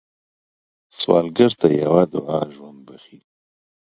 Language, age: Pashto, 19-29